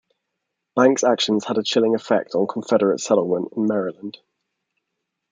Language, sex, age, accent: English, male, 19-29, England English